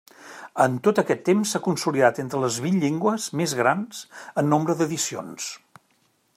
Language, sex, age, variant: Catalan, male, 50-59, Central